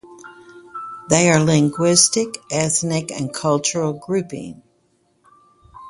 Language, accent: English, United States English